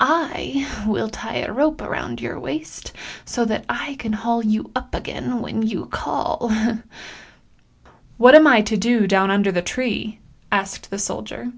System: none